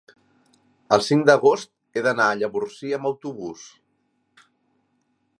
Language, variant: Catalan, Central